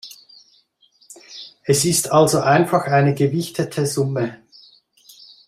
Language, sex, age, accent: German, male, 50-59, Schweizerdeutsch